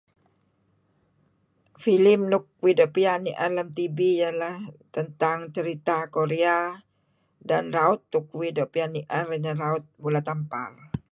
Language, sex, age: Kelabit, female, 60-69